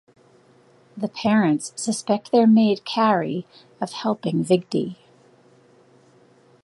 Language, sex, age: English, female, 40-49